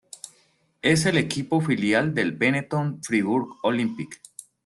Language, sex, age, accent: Spanish, male, 30-39, Caribe: Cuba, Venezuela, Puerto Rico, República Dominicana, Panamá, Colombia caribeña, México caribeño, Costa del golfo de México